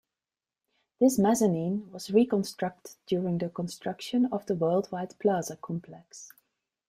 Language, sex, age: English, female, 40-49